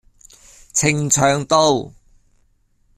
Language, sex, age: Cantonese, male, 50-59